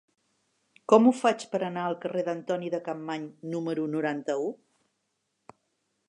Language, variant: Catalan, Central